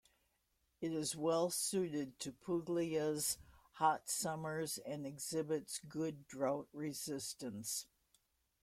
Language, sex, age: English, female, 70-79